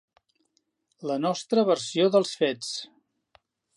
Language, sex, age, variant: Catalan, male, 60-69, Central